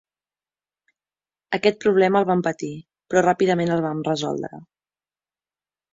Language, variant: Catalan, Central